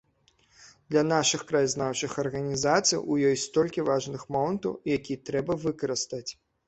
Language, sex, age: Belarusian, male, 19-29